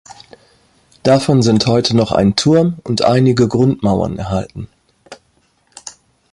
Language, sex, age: German, female, 50-59